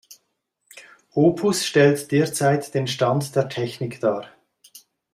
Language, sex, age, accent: German, male, 50-59, Schweizerdeutsch